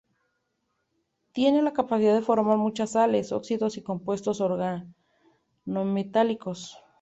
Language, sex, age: Spanish, female, 30-39